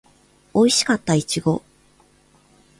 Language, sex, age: Japanese, female, 19-29